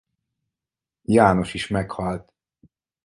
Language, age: Hungarian, 40-49